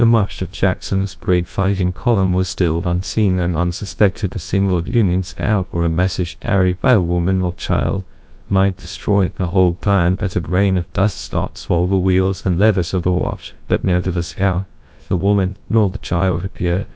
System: TTS, GlowTTS